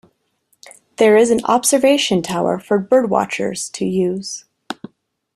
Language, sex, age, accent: English, female, 19-29, United States English